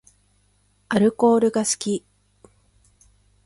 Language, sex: Japanese, female